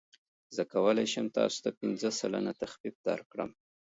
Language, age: Pashto, 40-49